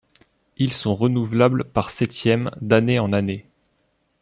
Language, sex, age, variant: French, male, 19-29, Français de métropole